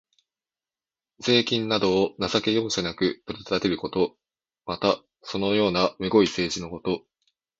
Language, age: Japanese, under 19